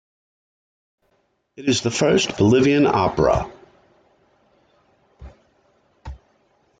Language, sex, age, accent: English, male, 50-59, United States English